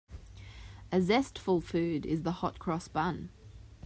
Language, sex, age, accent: English, female, 19-29, Australian English